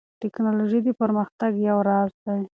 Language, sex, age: Pashto, female, 19-29